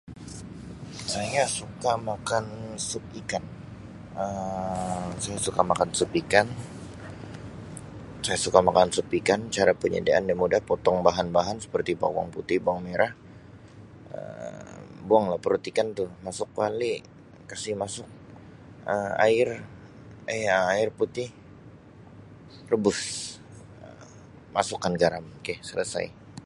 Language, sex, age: Sabah Malay, male, 19-29